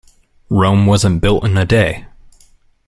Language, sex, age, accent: English, male, 19-29, United States English